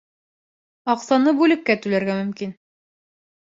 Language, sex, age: Bashkir, female, 19-29